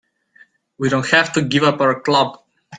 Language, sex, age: English, male, 19-29